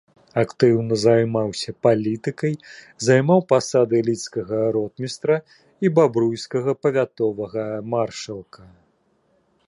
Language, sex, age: Belarusian, male, 40-49